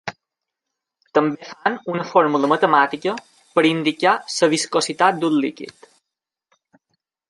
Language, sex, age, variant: Catalan, male, 19-29, Balear